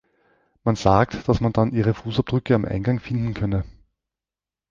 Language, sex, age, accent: German, male, 40-49, Österreichisches Deutsch